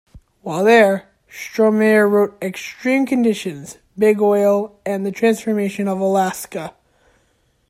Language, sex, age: English, male, under 19